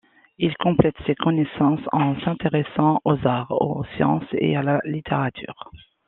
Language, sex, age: French, female, 40-49